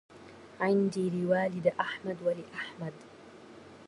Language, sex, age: Arabic, female, 19-29